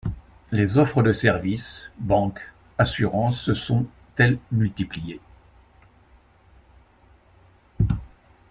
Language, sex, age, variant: French, male, 60-69, Français de métropole